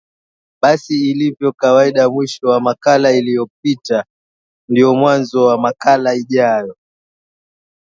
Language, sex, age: Swahili, male, 19-29